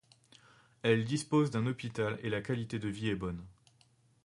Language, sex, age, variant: French, male, 30-39, Français de métropole